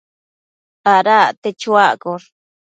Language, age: Matsés, 19-29